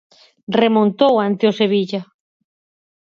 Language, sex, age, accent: Galician, female, 50-59, Central (gheada)